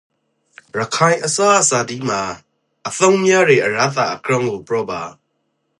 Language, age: Rakhine, 30-39